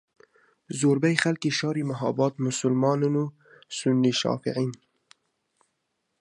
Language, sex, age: Central Kurdish, male, 19-29